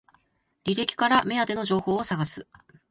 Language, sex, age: Japanese, male, 19-29